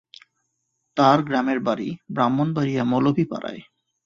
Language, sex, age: Bengali, male, 30-39